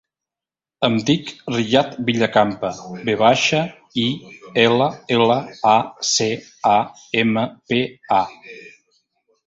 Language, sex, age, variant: Catalan, male, 50-59, Central